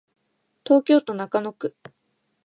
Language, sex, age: Japanese, female, 19-29